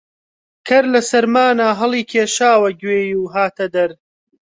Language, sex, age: Central Kurdish, male, 19-29